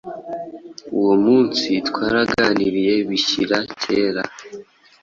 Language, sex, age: Kinyarwanda, male, 19-29